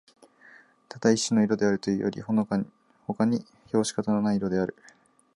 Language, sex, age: Japanese, male, 19-29